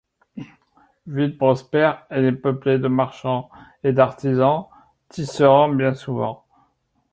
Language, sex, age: French, male, 60-69